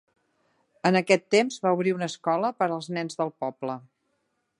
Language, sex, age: Catalan, female, 50-59